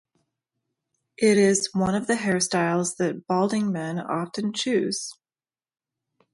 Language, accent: English, United States English